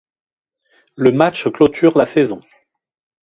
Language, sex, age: French, male, 50-59